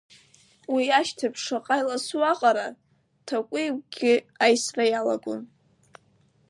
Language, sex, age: Abkhazian, female, under 19